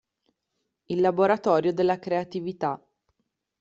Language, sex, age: Italian, female, 30-39